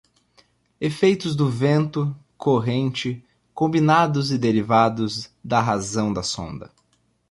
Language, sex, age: Portuguese, male, 19-29